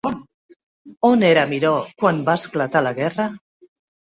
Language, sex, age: Catalan, female, 40-49